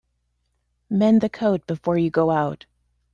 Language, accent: English, Canadian English